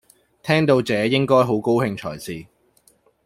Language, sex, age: Cantonese, male, 30-39